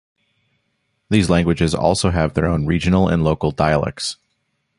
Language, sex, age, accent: English, male, 19-29, United States English